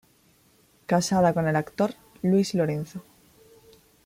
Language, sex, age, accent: Spanish, female, 19-29, España: Sur peninsular (Andalucia, Extremadura, Murcia)